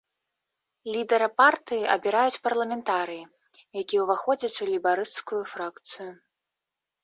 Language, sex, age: Belarusian, female, under 19